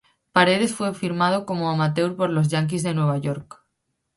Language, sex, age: Spanish, female, 19-29